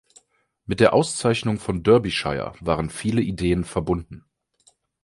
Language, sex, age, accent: German, male, 30-39, Deutschland Deutsch